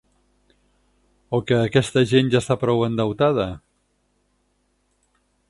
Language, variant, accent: Catalan, Central, Barceloní